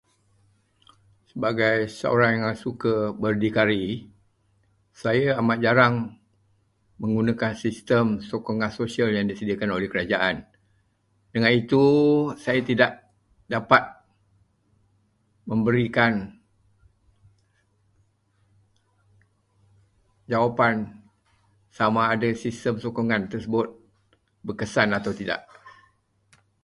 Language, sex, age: Malay, male, 70-79